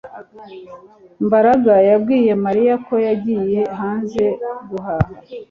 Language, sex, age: Kinyarwanda, female, 30-39